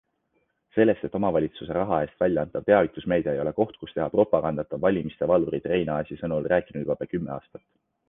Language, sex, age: Estonian, male, 19-29